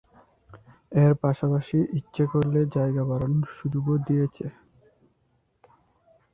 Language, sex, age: Bengali, male, 19-29